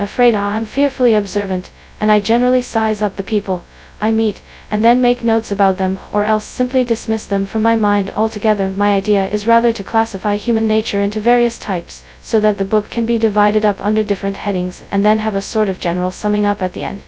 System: TTS, FastPitch